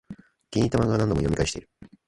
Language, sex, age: Japanese, male, 19-29